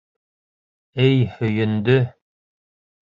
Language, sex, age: Bashkir, male, 30-39